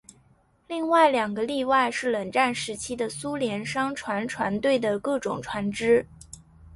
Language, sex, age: Chinese, female, 19-29